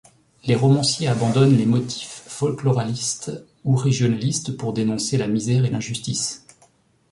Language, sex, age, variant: French, male, 40-49, Français de métropole